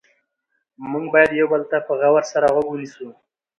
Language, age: Pashto, under 19